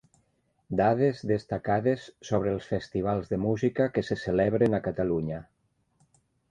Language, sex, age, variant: Catalan, male, 50-59, Nord-Occidental